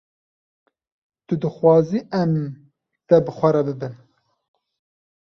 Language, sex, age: Kurdish, male, 19-29